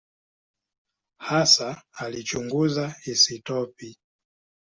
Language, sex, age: Swahili, male, 19-29